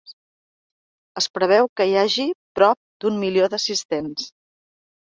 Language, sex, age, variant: Catalan, female, 50-59, Central